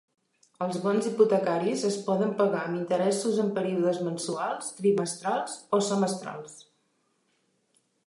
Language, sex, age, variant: Catalan, female, 60-69, Central